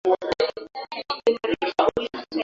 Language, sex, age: Swahili, female, 19-29